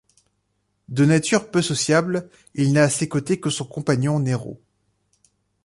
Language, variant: French, Français de métropole